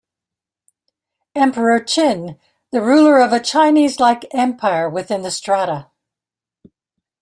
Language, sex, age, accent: English, female, 70-79, United States English